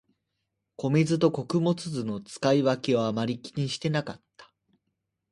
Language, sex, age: Japanese, male, under 19